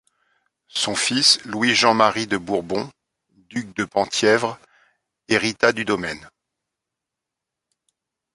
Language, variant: French, Français de métropole